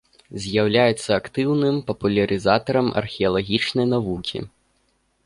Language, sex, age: Belarusian, male, under 19